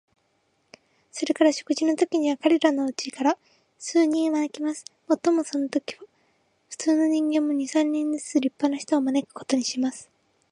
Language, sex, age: Japanese, female, 19-29